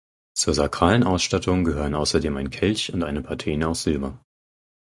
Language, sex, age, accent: German, male, 19-29, Deutschland Deutsch